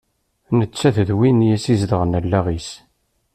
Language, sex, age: Kabyle, male, 40-49